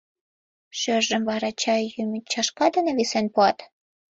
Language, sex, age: Mari, female, 19-29